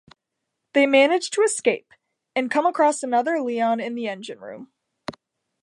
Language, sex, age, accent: English, female, under 19, United States English